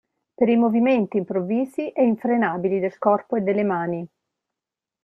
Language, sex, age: Italian, female, 40-49